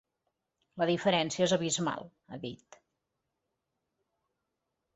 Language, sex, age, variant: Catalan, female, 40-49, Central